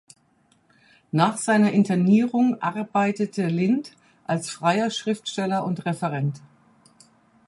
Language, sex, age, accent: German, female, 50-59, Deutschland Deutsch